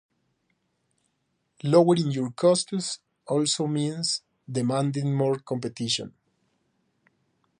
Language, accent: English, United States English